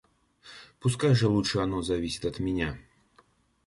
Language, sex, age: Russian, male, 30-39